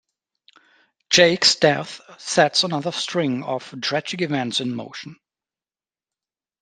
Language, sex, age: English, male, 30-39